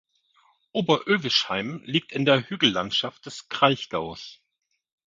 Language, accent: German, Deutschland Deutsch